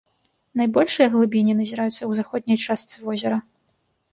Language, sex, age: Belarusian, female, 30-39